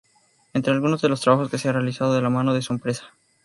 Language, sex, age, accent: Spanish, male, 19-29, México